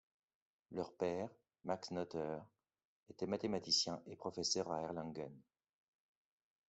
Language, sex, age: French, male, 40-49